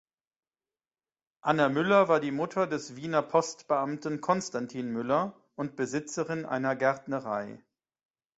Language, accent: German, Deutschland Deutsch